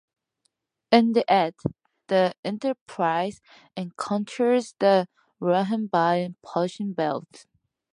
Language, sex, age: English, female, 19-29